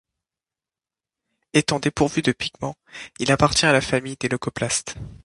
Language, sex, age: French, male, 19-29